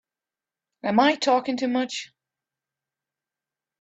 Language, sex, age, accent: English, female, 30-39, United States English